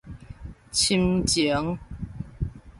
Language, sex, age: Min Nan Chinese, female, 40-49